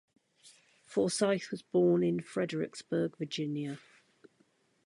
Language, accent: English, England English